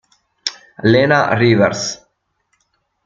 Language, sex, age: Italian, male, 19-29